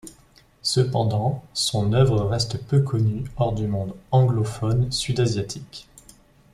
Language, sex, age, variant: French, male, 19-29, Français de métropole